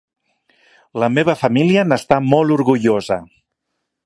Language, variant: Catalan, Central